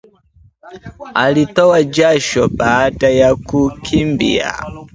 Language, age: Swahili, 19-29